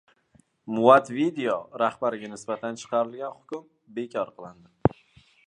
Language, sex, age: Uzbek, male, 19-29